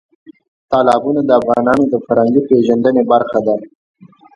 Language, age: Pashto, 19-29